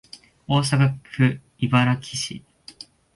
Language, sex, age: Japanese, male, 19-29